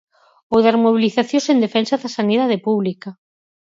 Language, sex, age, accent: Galician, female, 50-59, Central (gheada)